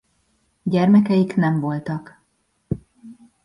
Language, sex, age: Hungarian, female, 40-49